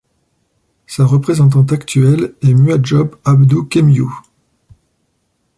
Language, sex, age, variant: French, male, 40-49, Français de métropole